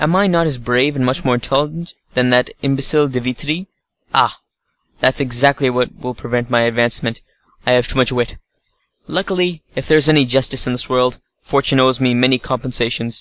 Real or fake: real